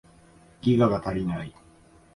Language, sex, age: Japanese, male, 19-29